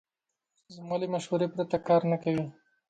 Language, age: Pashto, 19-29